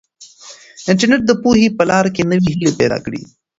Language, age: Pashto, 19-29